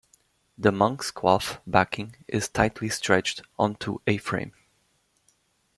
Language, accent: English, United States English